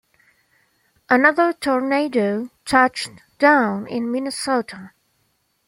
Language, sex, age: English, female, 40-49